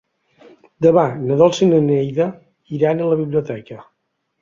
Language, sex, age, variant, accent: Catalan, male, 50-59, Balear, balear